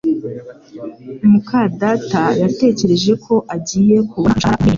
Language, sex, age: Kinyarwanda, female, under 19